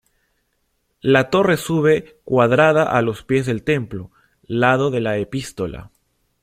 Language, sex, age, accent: Spanish, male, 30-39, Andino-Pacífico: Colombia, Perú, Ecuador, oeste de Bolivia y Venezuela andina